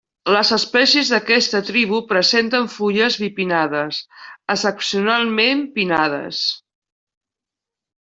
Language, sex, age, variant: Catalan, female, 60-69, Nord-Occidental